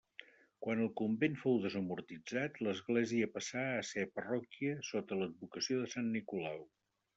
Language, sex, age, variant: Catalan, male, 60-69, Septentrional